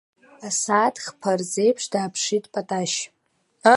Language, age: Abkhazian, under 19